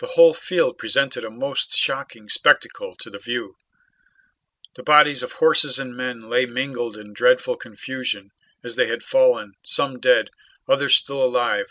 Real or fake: real